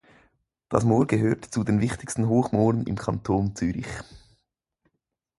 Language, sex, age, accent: German, male, 19-29, Schweizerdeutsch